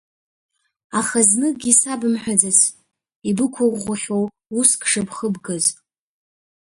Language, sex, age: Abkhazian, female, 19-29